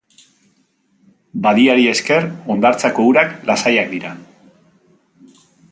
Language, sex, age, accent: Basque, male, 50-59, Mendebalekoa (Araba, Bizkaia, Gipuzkoako mendebaleko herri batzuk)